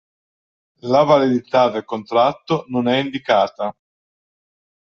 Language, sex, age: Italian, male, 50-59